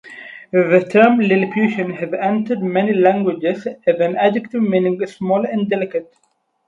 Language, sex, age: English, male, 19-29